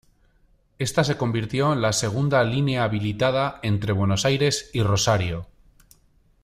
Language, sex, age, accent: Spanish, male, 50-59, España: Norte peninsular (Asturias, Castilla y León, Cantabria, País Vasco, Navarra, Aragón, La Rioja, Guadalajara, Cuenca)